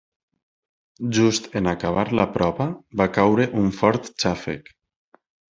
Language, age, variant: Catalan, 30-39, Nord-Occidental